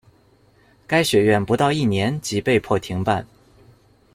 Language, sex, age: Chinese, male, 19-29